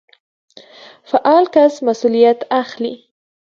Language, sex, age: Pashto, female, 19-29